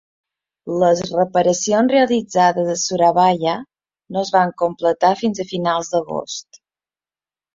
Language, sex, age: Catalan, female, 40-49